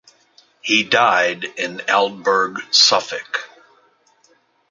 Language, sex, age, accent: English, male, 50-59, United States English